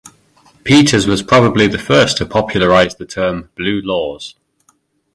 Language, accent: English, England English